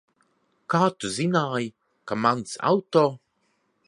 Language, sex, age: Latvian, male, 30-39